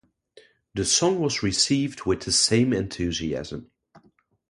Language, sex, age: English, male, 30-39